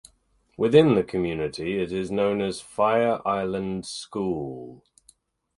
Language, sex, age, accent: English, male, 30-39, England English